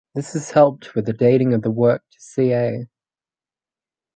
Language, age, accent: English, under 19, Australian English